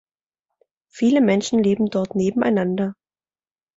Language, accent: German, Deutschland Deutsch